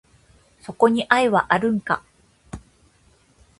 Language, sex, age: Japanese, female, 30-39